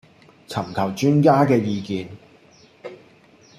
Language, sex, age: Cantonese, male, 30-39